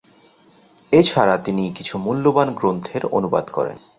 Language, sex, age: Bengali, male, 30-39